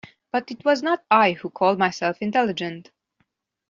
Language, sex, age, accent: English, female, 30-39, United States English